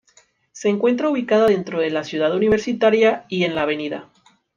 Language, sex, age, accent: Spanish, male, 19-29, México